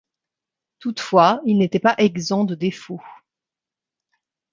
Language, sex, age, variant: French, female, 50-59, Français de métropole